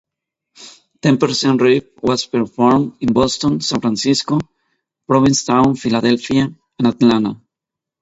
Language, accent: English, Southern African (South Africa, Zimbabwe, Namibia)